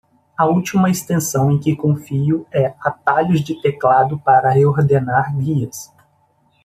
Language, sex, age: Portuguese, male, 30-39